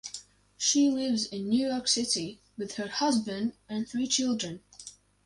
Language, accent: English, United States English